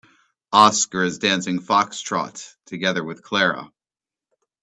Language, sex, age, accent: English, male, 40-49, United States English